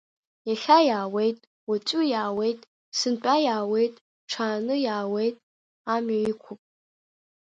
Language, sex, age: Abkhazian, female, under 19